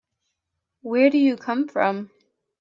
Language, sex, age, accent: English, female, 19-29, United States English